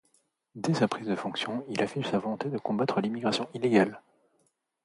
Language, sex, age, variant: French, male, 30-39, Français de métropole